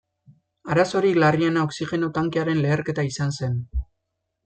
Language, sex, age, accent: Basque, male, 19-29, Mendebalekoa (Araba, Bizkaia, Gipuzkoako mendebaleko herri batzuk)